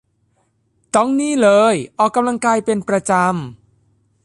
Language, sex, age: Thai, male, under 19